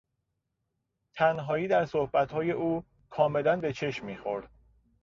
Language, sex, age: Persian, male, 30-39